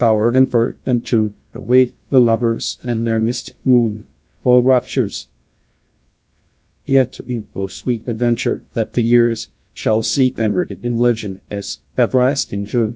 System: TTS, GlowTTS